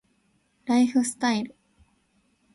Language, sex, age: Japanese, female, under 19